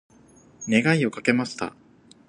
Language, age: Japanese, 19-29